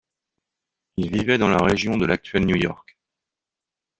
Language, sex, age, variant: French, male, 40-49, Français de métropole